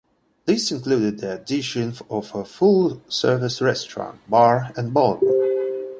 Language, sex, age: English, male, 19-29